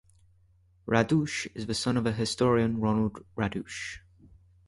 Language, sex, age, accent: English, male, 19-29, England English